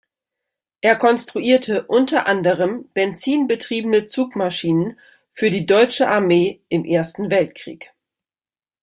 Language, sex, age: German, female, 30-39